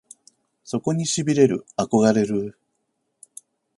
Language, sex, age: Japanese, male, 50-59